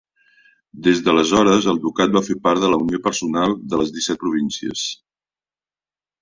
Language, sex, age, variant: Catalan, male, 60-69, Central